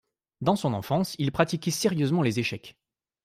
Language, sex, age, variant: French, male, 19-29, Français de métropole